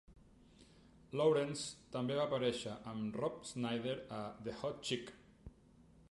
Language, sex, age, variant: Catalan, male, 50-59, Central